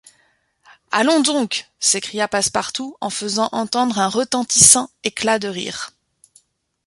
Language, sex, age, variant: French, female, 30-39, Français de métropole